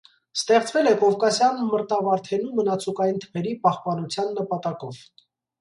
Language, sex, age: Armenian, male, 19-29